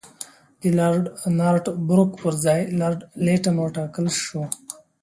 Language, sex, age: Pashto, male, 19-29